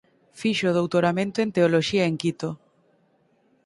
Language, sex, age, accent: Galician, female, 19-29, Oriental (común en zona oriental)